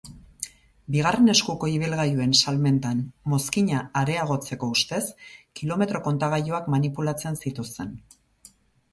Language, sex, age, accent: Basque, female, 40-49, Erdialdekoa edo Nafarra (Gipuzkoa, Nafarroa)